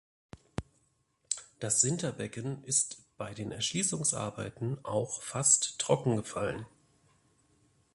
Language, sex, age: German, male, 40-49